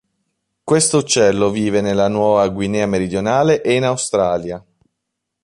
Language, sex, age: Italian, male, 30-39